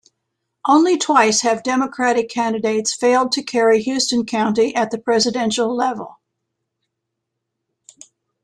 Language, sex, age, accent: English, female, 70-79, United States English